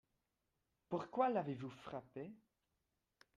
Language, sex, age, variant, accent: French, male, under 19, Français d'Amérique du Nord, Français du Canada